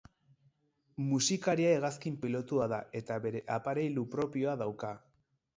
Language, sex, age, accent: Basque, male, 40-49, Erdialdekoa edo Nafarra (Gipuzkoa, Nafarroa)